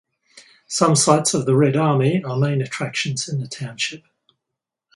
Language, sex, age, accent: English, male, 60-69, Australian English